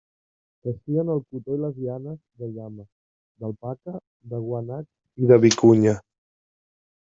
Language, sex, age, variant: Catalan, male, 30-39, Central